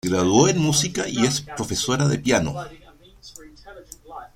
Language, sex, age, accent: Spanish, male, 50-59, Chileno: Chile, Cuyo